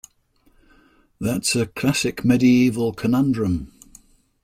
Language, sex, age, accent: English, male, 70-79, England English